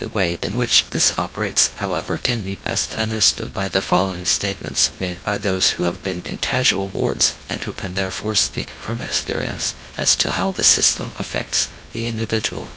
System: TTS, GlowTTS